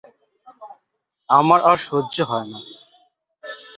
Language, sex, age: Bengali, male, 30-39